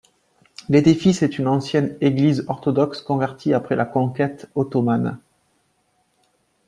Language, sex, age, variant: French, male, 30-39, Français de métropole